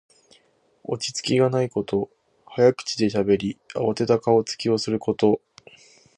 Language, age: Japanese, 19-29